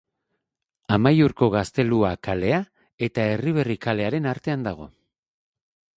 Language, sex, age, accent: Basque, male, 40-49, Erdialdekoa edo Nafarra (Gipuzkoa, Nafarroa)